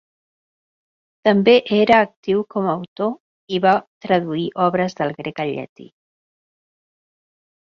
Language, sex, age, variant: Catalan, female, 40-49, Central